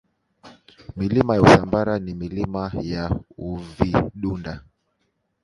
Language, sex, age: Swahili, male, 30-39